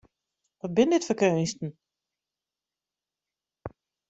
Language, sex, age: Western Frisian, female, 50-59